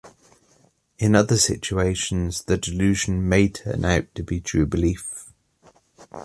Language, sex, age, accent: English, male, 30-39, England English